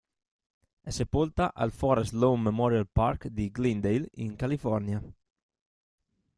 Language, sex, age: Italian, male, 30-39